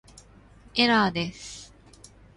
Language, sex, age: Japanese, female, 30-39